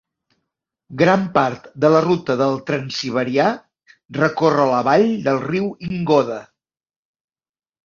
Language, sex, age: Catalan, male, 50-59